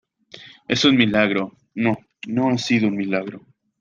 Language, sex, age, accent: Spanish, male, 19-29, Andino-Pacífico: Colombia, Perú, Ecuador, oeste de Bolivia y Venezuela andina